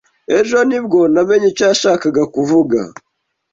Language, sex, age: Kinyarwanda, male, 19-29